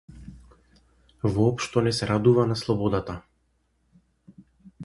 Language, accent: Macedonian, литературен